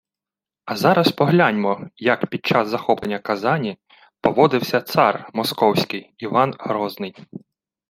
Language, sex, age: Ukrainian, male, 30-39